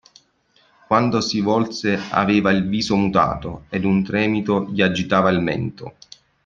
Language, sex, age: Italian, male, 30-39